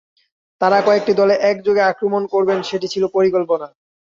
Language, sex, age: Bengali, male, 19-29